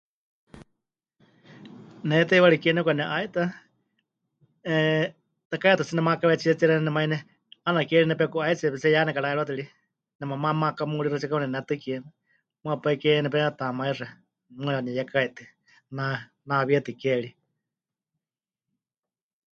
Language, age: Huichol, 50-59